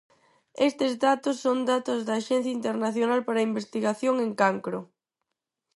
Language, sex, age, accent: Galician, female, under 19, Neofalante